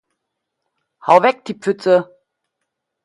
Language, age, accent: German, 40-49, Deutschland Deutsch